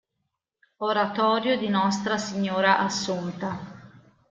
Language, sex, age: Italian, female, 50-59